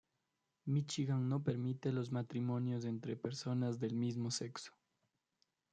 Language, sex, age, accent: Spanish, male, under 19, Andino-Pacífico: Colombia, Perú, Ecuador, oeste de Bolivia y Venezuela andina